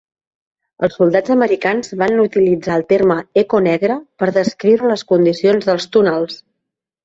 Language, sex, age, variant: Catalan, female, 30-39, Central